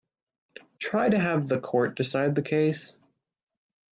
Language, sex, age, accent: English, male, under 19, United States English